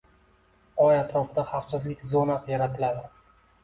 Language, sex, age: Uzbek, male, 19-29